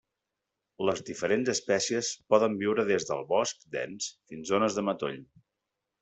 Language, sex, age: Catalan, male, 40-49